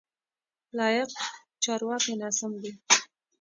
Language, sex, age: Pashto, female, 19-29